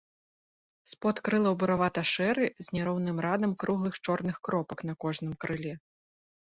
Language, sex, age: Belarusian, female, 30-39